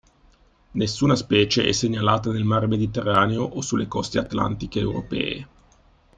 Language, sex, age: Italian, male, 50-59